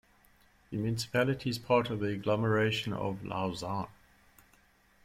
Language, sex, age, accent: English, male, 50-59, Southern African (South Africa, Zimbabwe, Namibia)